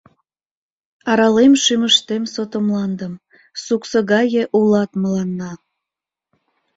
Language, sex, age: Mari, female, 19-29